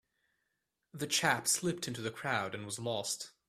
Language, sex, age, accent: English, male, 19-29, England English